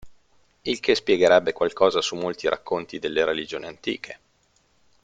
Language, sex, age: Italian, male, 30-39